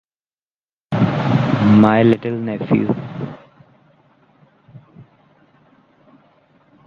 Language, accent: English, India and South Asia (India, Pakistan, Sri Lanka)